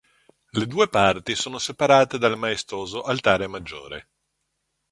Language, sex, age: Italian, male, 50-59